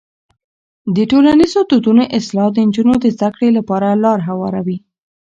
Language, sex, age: Pashto, female, 40-49